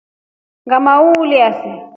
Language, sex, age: Rombo, female, 40-49